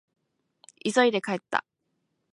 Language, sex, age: Japanese, female, 19-29